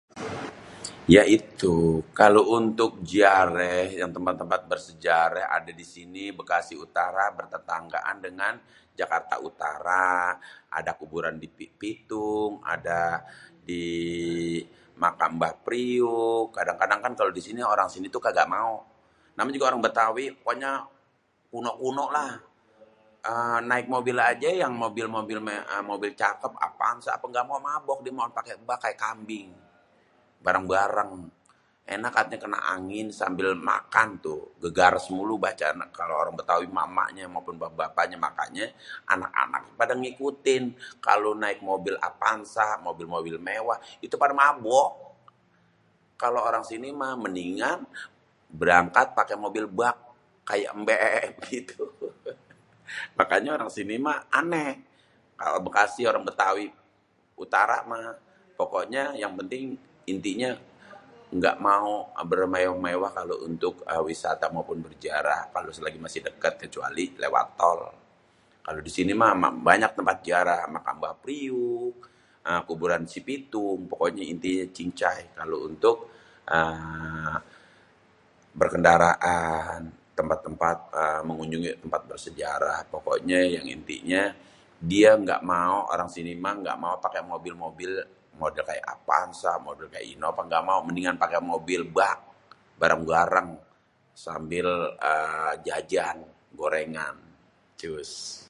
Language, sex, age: Betawi, male, 40-49